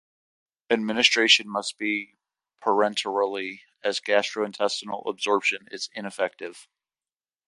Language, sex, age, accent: English, male, 30-39, United States English